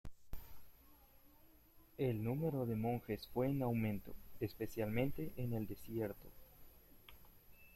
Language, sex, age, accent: Spanish, male, 19-29, América central